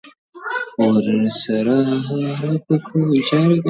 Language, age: Pashto, under 19